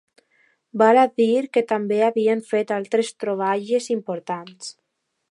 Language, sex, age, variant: Catalan, female, under 19, Alacantí